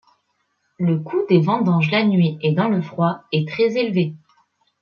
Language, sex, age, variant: French, female, 19-29, Français de métropole